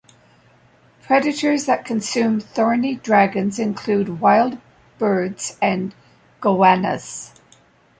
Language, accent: English, Canadian English